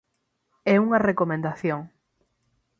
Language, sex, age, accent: Galician, female, 19-29, Atlántico (seseo e gheada); Normativo (estándar)